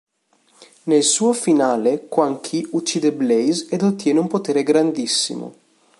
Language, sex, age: Italian, male, 19-29